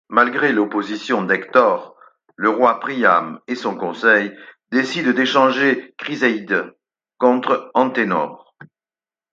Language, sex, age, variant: French, male, 60-69, Français de métropole